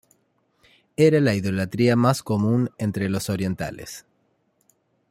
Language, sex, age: Spanish, male, 30-39